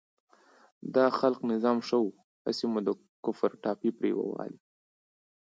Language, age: Pashto, 19-29